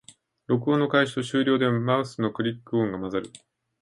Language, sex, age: Japanese, male, 50-59